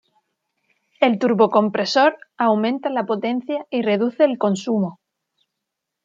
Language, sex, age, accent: Spanish, female, 30-39, España: Sur peninsular (Andalucia, Extremadura, Murcia)